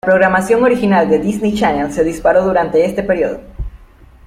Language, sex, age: Spanish, male, under 19